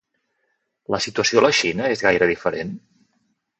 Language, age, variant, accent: Catalan, 30-39, Central, central